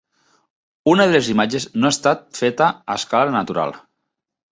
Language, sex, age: Catalan, male, 40-49